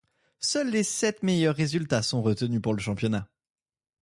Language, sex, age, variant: French, male, 19-29, Français de métropole